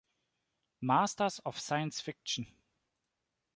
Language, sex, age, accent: German, male, 30-39, Deutschland Deutsch